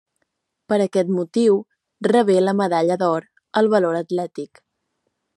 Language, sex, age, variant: Catalan, female, 19-29, Central